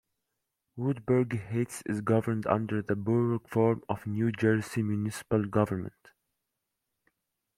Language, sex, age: English, male, 19-29